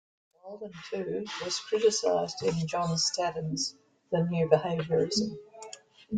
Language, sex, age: English, female, 60-69